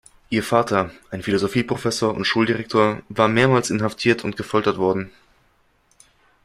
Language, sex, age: German, male, 19-29